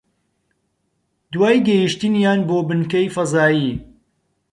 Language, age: Central Kurdish, 30-39